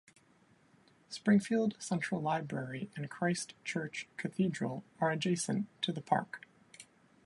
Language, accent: English, United States English